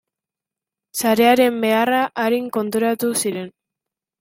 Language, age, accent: Basque, under 19, Mendebalekoa (Araba, Bizkaia, Gipuzkoako mendebaleko herri batzuk)